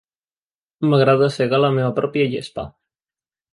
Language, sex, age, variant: Catalan, male, 19-29, Central